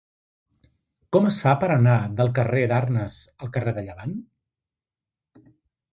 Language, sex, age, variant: Catalan, female, 50-59, Central